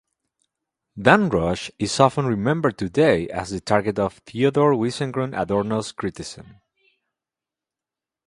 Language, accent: English, United States English